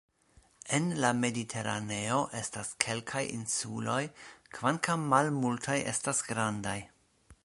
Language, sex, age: Esperanto, male, 40-49